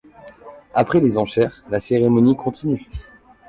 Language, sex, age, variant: French, male, 30-39, Français de métropole